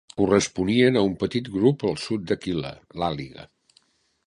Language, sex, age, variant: Catalan, male, 60-69, Central